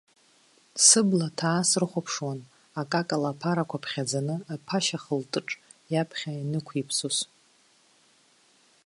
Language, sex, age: Abkhazian, female, 19-29